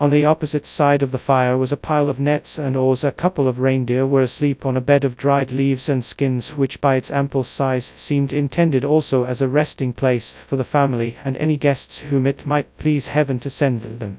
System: TTS, FastPitch